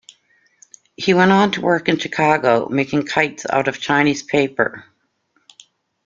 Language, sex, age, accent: English, female, 50-59, United States English